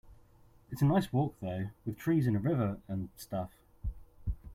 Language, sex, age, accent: English, male, 19-29, England English